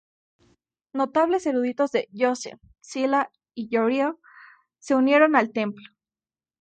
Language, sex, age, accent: Spanish, female, 19-29, México